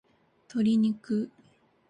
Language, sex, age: Japanese, female, 19-29